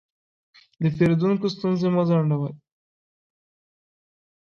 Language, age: Pashto, under 19